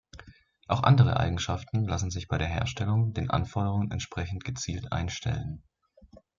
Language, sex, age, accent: German, male, 19-29, Deutschland Deutsch